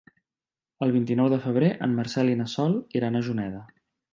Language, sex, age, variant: Catalan, male, 30-39, Central